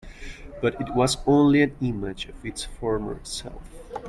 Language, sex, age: English, male, 19-29